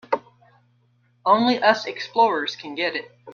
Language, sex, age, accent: English, female, 50-59, United States English